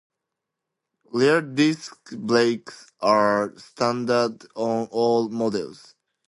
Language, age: English, 19-29